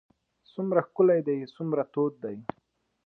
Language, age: Pashto, 19-29